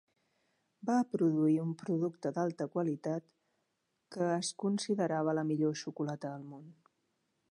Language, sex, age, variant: Catalan, female, 40-49, Central